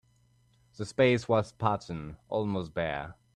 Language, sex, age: English, male, 19-29